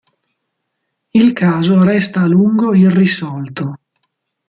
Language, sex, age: Italian, male, 60-69